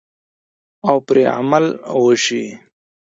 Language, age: Pashto, 19-29